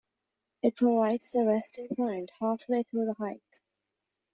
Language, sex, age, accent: English, female, 19-29, United States English